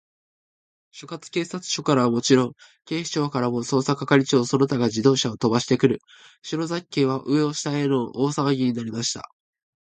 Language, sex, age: Japanese, male, 19-29